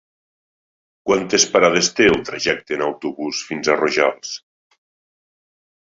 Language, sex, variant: Catalan, male, Nord-Occidental